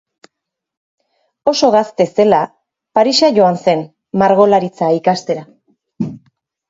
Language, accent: Basque, Erdialdekoa edo Nafarra (Gipuzkoa, Nafarroa)